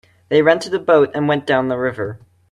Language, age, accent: English, 19-29, United States English